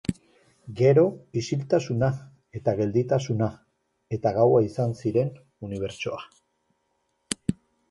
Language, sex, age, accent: Basque, male, 50-59, Erdialdekoa edo Nafarra (Gipuzkoa, Nafarroa)